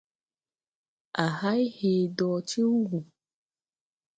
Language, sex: Tupuri, female